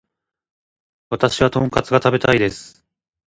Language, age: Japanese, 19-29